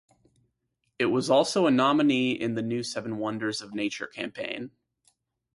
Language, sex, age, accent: English, male, 19-29, United States English